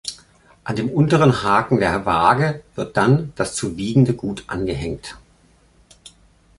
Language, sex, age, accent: German, male, 50-59, Deutschland Deutsch